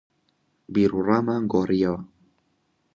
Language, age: Central Kurdish, 19-29